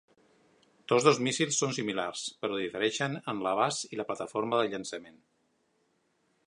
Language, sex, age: Catalan, male, 50-59